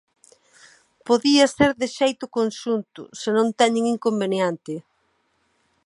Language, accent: Galician, Atlántico (seseo e gheada)